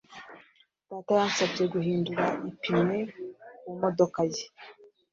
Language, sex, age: Kinyarwanda, female, 30-39